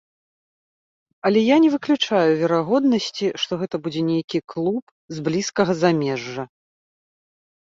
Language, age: Belarusian, 40-49